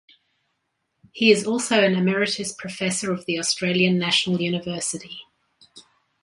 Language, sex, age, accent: English, female, 50-59, Australian English